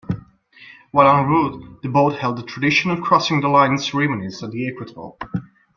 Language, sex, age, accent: English, male, 19-29, United States English